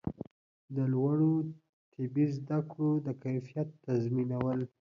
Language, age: Pashto, 19-29